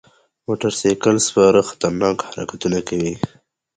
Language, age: Pashto, 19-29